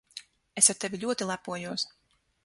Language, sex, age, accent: Latvian, female, 30-39, Kurzeme